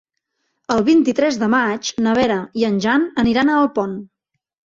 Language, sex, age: Catalan, female, 30-39